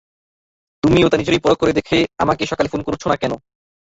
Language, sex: Bengali, male